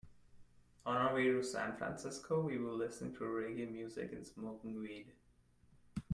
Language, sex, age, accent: English, male, 19-29, India and South Asia (India, Pakistan, Sri Lanka)